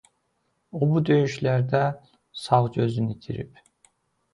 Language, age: Azerbaijani, 30-39